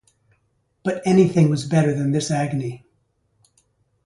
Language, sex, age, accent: English, male, 70-79, United States English